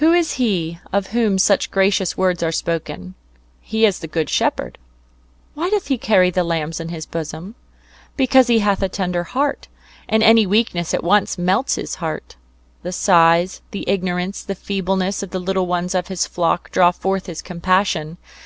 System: none